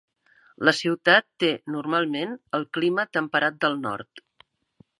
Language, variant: Catalan, Central